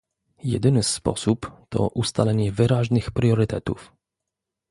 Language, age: Polish, 30-39